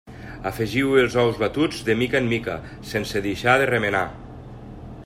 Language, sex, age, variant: Catalan, male, 40-49, Nord-Occidental